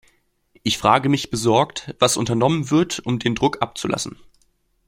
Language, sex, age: German, male, 19-29